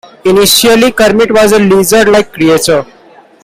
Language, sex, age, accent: English, male, 19-29, India and South Asia (India, Pakistan, Sri Lanka)